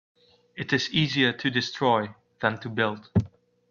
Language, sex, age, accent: English, male, 19-29, England English